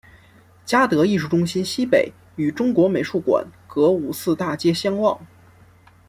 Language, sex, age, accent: Chinese, male, 19-29, 出生地：辽宁省